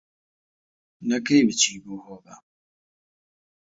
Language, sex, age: Central Kurdish, male, 19-29